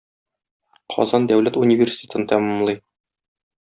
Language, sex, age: Tatar, male, 30-39